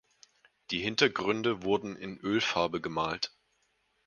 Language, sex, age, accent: German, male, 19-29, Deutschland Deutsch